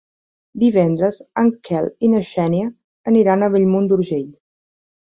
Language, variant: Catalan, Central